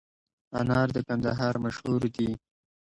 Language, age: Pashto, 19-29